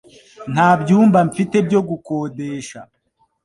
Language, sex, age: Kinyarwanda, male, 19-29